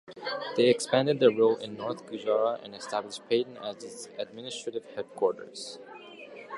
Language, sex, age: English, male, 19-29